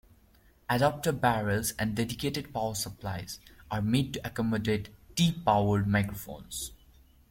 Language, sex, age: English, male, 19-29